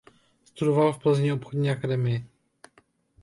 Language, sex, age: Czech, male, 30-39